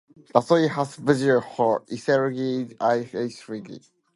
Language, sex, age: Japanese, male, under 19